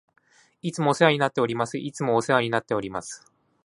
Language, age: Japanese, 40-49